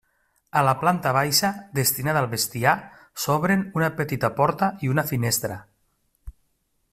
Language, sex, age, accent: Catalan, male, 40-49, valencià